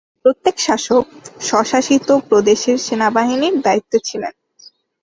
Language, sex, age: Bengali, female, under 19